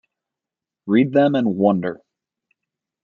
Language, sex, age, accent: English, male, 30-39, United States English